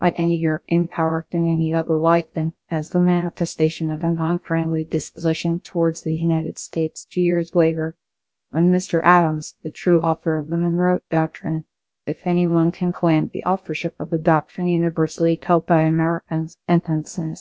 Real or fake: fake